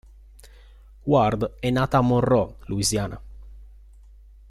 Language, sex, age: Italian, male, 30-39